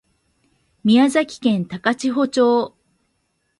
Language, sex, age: Japanese, male, 19-29